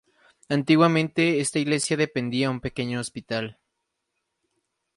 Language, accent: Spanish, México